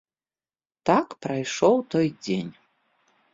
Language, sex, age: Belarusian, female, 40-49